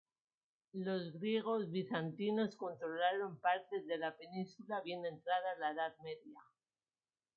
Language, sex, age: Spanish, female, 50-59